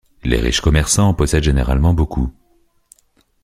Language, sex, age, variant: French, male, 30-39, Français de métropole